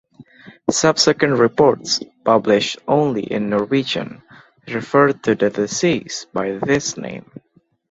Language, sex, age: English, male, under 19